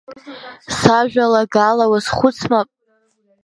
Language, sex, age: Abkhazian, female, under 19